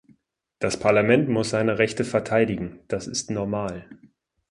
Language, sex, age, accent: German, male, 30-39, Deutschland Deutsch